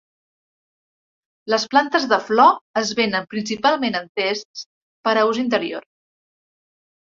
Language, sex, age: Catalan, female, 30-39